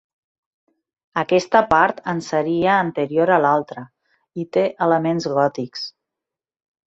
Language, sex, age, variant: Catalan, female, 40-49, Central